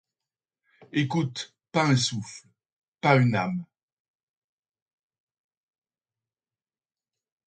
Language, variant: French, Français de métropole